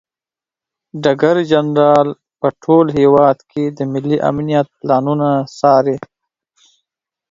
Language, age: Pashto, 30-39